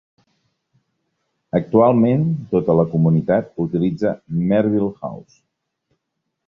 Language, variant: Catalan, Central